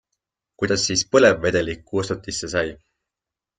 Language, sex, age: Estonian, male, 19-29